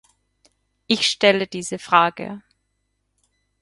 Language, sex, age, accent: German, female, 30-39, Österreichisches Deutsch